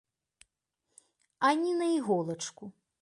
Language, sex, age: Belarusian, female, 40-49